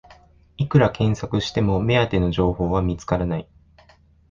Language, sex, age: Japanese, male, 19-29